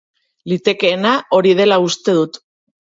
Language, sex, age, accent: Basque, female, 40-49, Mendebalekoa (Araba, Bizkaia, Gipuzkoako mendebaleko herri batzuk)